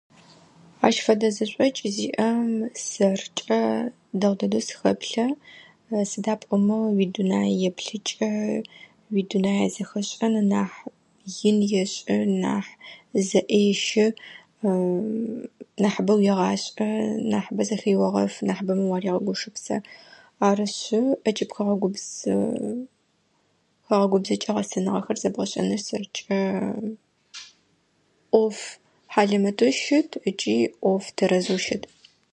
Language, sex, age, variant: Adyghe, female, 19-29, Адыгабзэ (Кирил, пстэумэ зэдыряе)